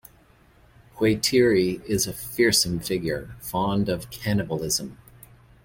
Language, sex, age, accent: English, male, 50-59, Canadian English